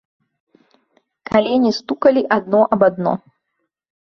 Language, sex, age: Belarusian, female, 30-39